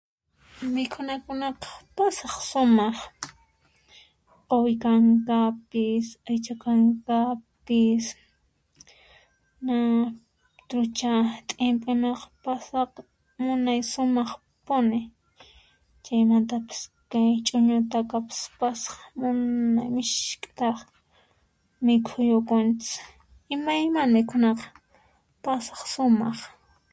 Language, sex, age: Puno Quechua, female, 19-29